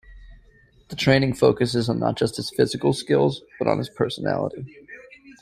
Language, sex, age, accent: English, male, 30-39, United States English